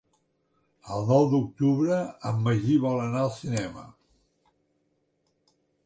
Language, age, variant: Catalan, 60-69, Central